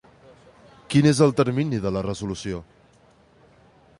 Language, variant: Catalan, Nord-Occidental